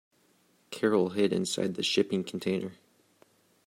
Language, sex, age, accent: English, male, 19-29, United States English